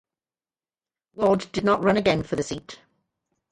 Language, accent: English, Welsh English